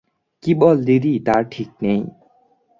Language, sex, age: Bengali, male, under 19